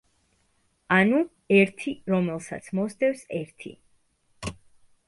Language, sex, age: Georgian, female, 19-29